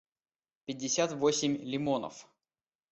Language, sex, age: Russian, male, 19-29